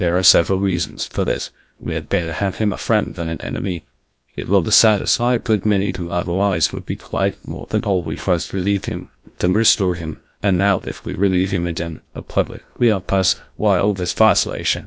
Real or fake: fake